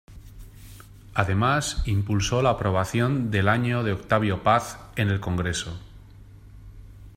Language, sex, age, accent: Spanish, male, 50-59, España: Norte peninsular (Asturias, Castilla y León, Cantabria, País Vasco, Navarra, Aragón, La Rioja, Guadalajara, Cuenca)